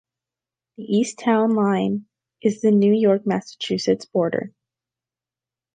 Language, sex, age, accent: English, female, under 19, United States English